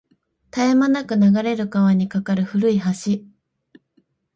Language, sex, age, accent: Japanese, female, 19-29, 標準語